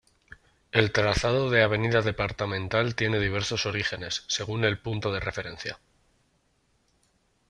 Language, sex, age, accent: Spanish, male, 30-39, España: Norte peninsular (Asturias, Castilla y León, Cantabria, País Vasco, Navarra, Aragón, La Rioja, Guadalajara, Cuenca)